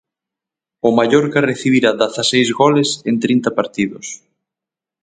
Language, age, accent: Galician, 30-39, Oriental (común en zona oriental); Normativo (estándar)